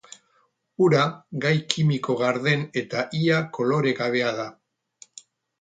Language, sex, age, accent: Basque, male, 60-69, Erdialdekoa edo Nafarra (Gipuzkoa, Nafarroa)